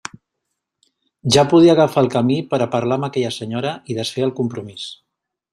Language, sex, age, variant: Catalan, male, 40-49, Central